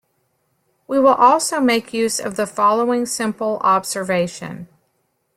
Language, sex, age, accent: English, female, 50-59, United States English